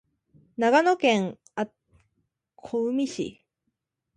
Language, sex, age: Japanese, female, 19-29